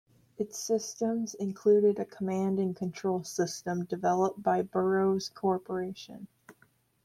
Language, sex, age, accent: English, female, under 19, United States English